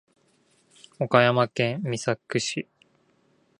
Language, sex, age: Japanese, male, 19-29